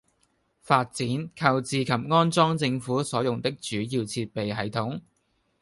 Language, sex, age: Cantonese, male, 19-29